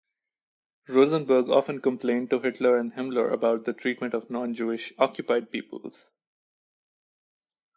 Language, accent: English, India and South Asia (India, Pakistan, Sri Lanka)